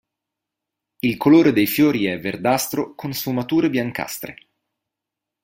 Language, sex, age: Italian, male, 30-39